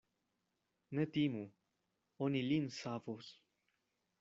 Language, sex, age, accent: Esperanto, male, 19-29, Internacia